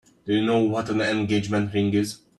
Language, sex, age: English, male, 19-29